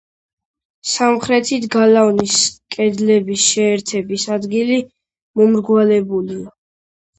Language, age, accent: Georgian, under 19, ჩვეულებრივი